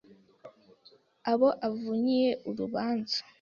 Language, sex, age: Kinyarwanda, female, 19-29